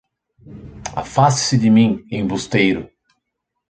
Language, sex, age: Portuguese, male, 30-39